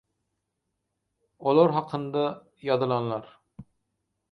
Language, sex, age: Turkmen, male, 30-39